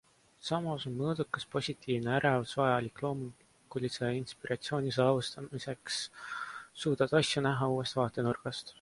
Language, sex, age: Estonian, male, 19-29